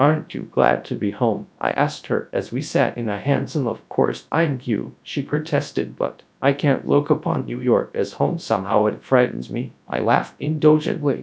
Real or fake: fake